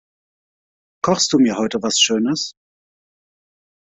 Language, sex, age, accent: German, male, 40-49, Deutschland Deutsch